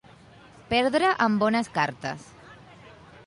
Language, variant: Catalan, Central